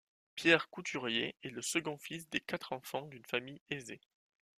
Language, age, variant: French, 19-29, Français de métropole